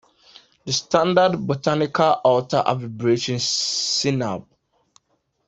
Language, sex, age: English, male, 30-39